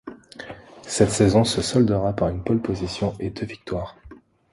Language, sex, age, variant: French, male, 30-39, Français de métropole